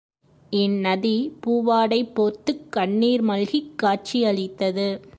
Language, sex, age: Tamil, female, 30-39